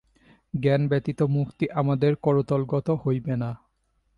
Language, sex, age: Bengali, male, 19-29